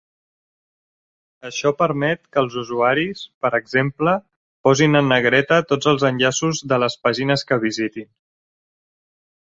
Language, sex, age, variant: Catalan, female, 19-29, Central